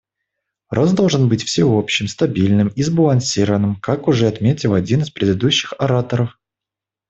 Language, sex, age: Russian, male, 19-29